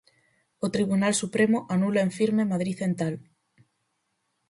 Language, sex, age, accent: Galician, female, 19-29, Normativo (estándar)